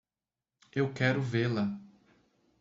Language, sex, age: Portuguese, male, 19-29